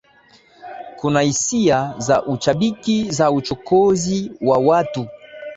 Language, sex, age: Swahili, male, 19-29